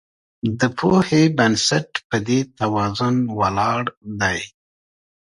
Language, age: Pashto, 40-49